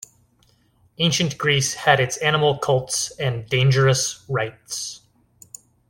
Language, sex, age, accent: English, male, 30-39, United States English